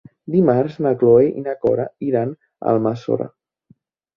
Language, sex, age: Catalan, male, 19-29